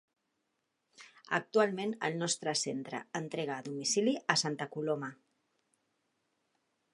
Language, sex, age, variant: Catalan, female, 40-49, Central